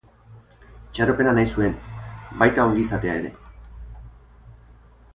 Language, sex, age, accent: Basque, male, 40-49, Erdialdekoa edo Nafarra (Gipuzkoa, Nafarroa)